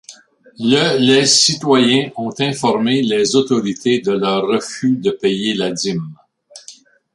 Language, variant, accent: French, Français d'Amérique du Nord, Français du Canada